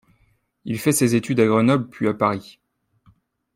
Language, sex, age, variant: French, male, 19-29, Français de métropole